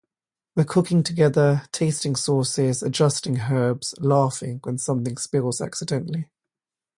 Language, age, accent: English, 19-29, England English; London English